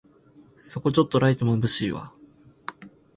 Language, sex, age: Japanese, male, 19-29